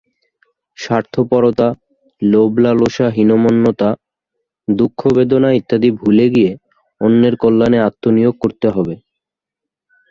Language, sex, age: Bengali, male, 19-29